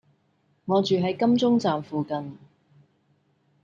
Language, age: Cantonese, 30-39